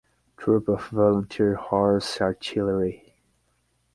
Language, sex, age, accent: English, male, 30-39, United States English